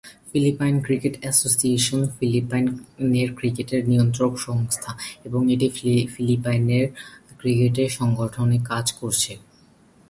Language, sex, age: Bengali, male, under 19